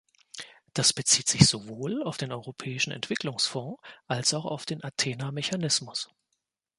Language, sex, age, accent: German, male, 30-39, Deutschland Deutsch